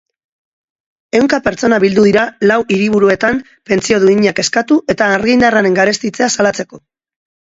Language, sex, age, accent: Basque, female, 40-49, Mendebalekoa (Araba, Bizkaia, Gipuzkoako mendebaleko herri batzuk)